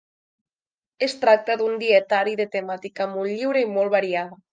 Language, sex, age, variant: Catalan, female, 19-29, Nord-Occidental